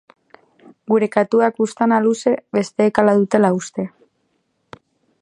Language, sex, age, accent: Basque, female, 19-29, Mendebalekoa (Araba, Bizkaia, Gipuzkoako mendebaleko herri batzuk)